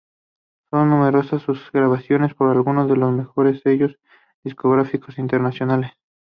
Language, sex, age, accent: Spanish, male, 19-29, México